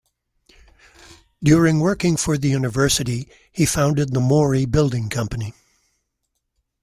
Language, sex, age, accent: English, male, 70-79, United States English